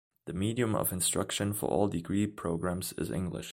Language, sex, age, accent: English, male, 19-29, England English